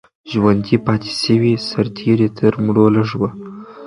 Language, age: Pashto, 19-29